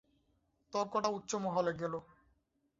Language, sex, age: Bengali, male, 19-29